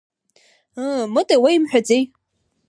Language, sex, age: Abkhazian, female, 19-29